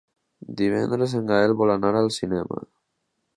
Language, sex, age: Catalan, male, under 19